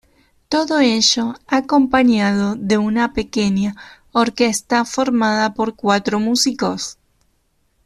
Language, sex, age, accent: Spanish, female, 19-29, Rioplatense: Argentina, Uruguay, este de Bolivia, Paraguay